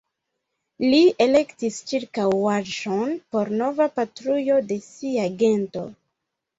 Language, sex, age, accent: Esperanto, female, 19-29, Internacia